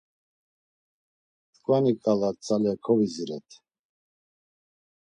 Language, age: Laz, 50-59